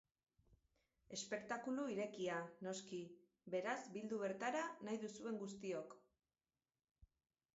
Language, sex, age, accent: Basque, female, 40-49, Mendebalekoa (Araba, Bizkaia, Gipuzkoako mendebaleko herri batzuk)